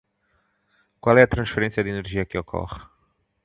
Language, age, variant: Portuguese, 40-49, Portuguese (Portugal)